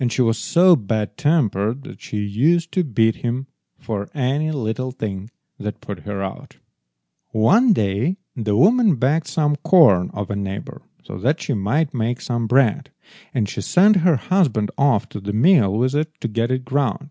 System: none